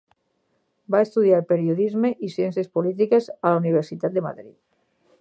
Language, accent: Catalan, valencià